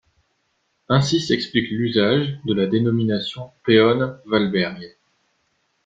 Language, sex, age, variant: French, male, 19-29, Français de métropole